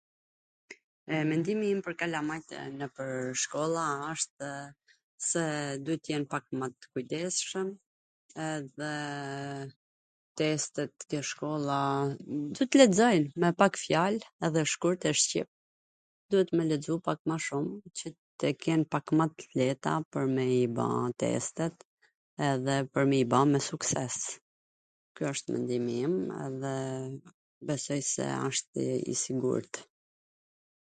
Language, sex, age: Gheg Albanian, female, 40-49